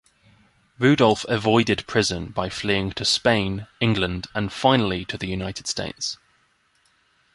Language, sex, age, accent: English, male, 19-29, England English